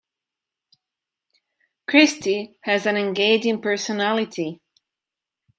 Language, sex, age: English, female, 30-39